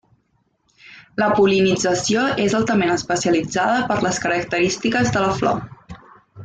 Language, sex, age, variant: Catalan, female, 19-29, Central